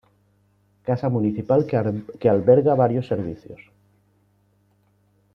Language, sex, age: Spanish, male, 40-49